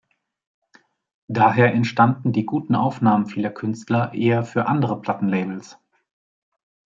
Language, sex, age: German, male, 40-49